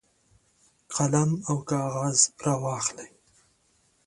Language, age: Pashto, 19-29